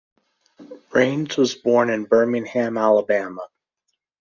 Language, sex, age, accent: English, male, 30-39, United States English